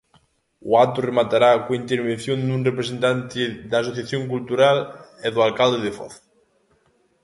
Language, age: Galician, 19-29